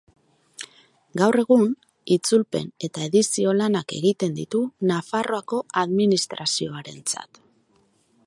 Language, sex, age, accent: Basque, female, 40-49, Mendebalekoa (Araba, Bizkaia, Gipuzkoako mendebaleko herri batzuk)